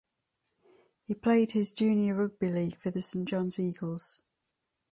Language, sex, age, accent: English, female, 30-39, England English